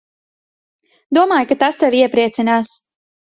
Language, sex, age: Latvian, female, 30-39